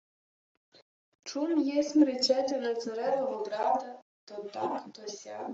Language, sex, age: Ukrainian, female, 19-29